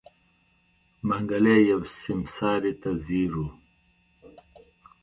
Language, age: Pashto, 60-69